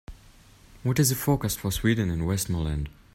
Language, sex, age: English, male, under 19